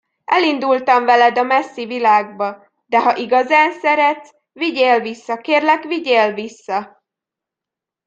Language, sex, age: Hungarian, female, 19-29